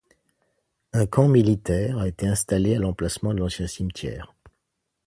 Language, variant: French, Français de métropole